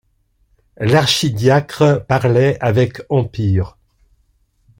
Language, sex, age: French, male, 60-69